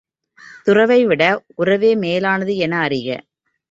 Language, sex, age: Tamil, female, 30-39